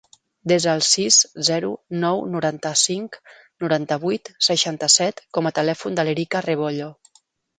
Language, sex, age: Catalan, female, 40-49